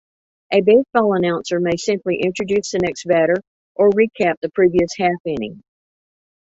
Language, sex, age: English, female, 70-79